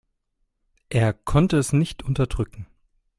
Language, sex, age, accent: German, male, 30-39, Deutschland Deutsch